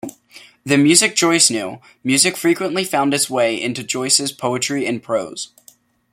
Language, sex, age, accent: English, male, under 19, United States English